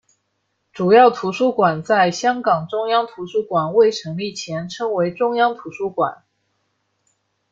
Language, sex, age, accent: Chinese, female, 19-29, 出生地：上海市